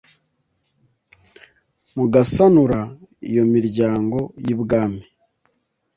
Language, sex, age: Kinyarwanda, male, 50-59